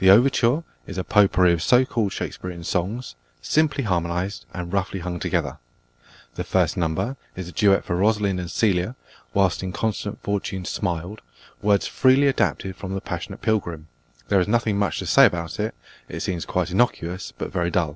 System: none